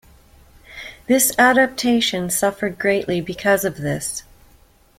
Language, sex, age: English, female, 50-59